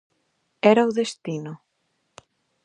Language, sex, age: Galician, female, 19-29